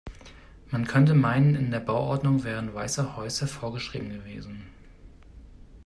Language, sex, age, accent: German, male, 30-39, Deutschland Deutsch